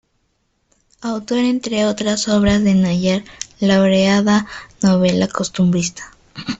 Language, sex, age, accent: Spanish, female, under 19, Andino-Pacífico: Colombia, Perú, Ecuador, oeste de Bolivia y Venezuela andina